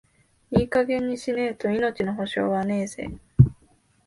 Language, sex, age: Japanese, female, 19-29